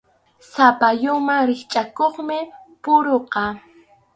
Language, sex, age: Arequipa-La Unión Quechua, female, 19-29